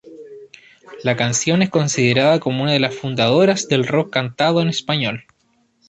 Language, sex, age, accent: Spanish, male, 30-39, Chileno: Chile, Cuyo